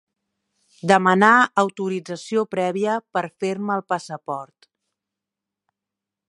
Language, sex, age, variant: Catalan, female, 40-49, Central